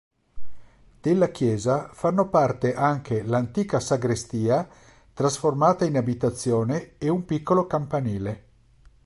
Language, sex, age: Italian, male, 50-59